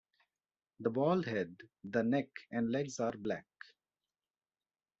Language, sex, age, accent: English, male, 40-49, India and South Asia (India, Pakistan, Sri Lanka)